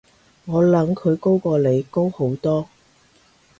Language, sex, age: Cantonese, female, 30-39